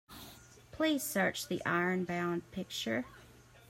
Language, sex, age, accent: English, female, 30-39, United States English